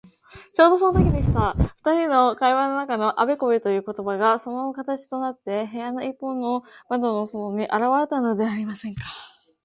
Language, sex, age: Japanese, female, 19-29